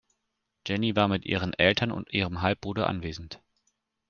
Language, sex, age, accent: German, male, 19-29, Deutschland Deutsch